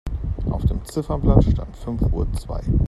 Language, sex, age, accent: German, male, 40-49, Deutschland Deutsch